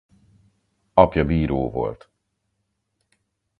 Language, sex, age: Hungarian, male, 40-49